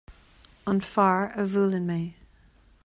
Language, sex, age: Irish, female, 40-49